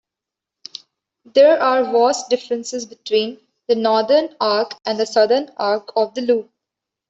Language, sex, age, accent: English, female, 19-29, India and South Asia (India, Pakistan, Sri Lanka)